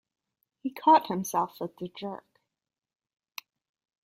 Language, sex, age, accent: English, female, 30-39, United States English